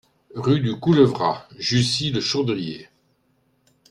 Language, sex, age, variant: French, male, 60-69, Français de métropole